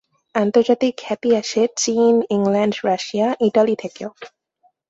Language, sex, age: Bengali, female, 19-29